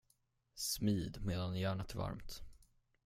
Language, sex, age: Swedish, male, under 19